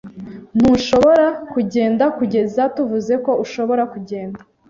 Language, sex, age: Kinyarwanda, female, 19-29